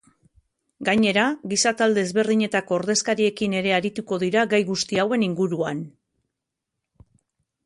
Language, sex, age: Basque, female, 40-49